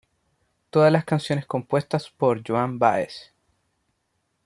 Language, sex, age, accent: Spanish, male, 19-29, Chileno: Chile, Cuyo